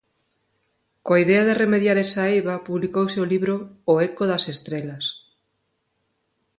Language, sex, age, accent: Galician, female, 40-49, Neofalante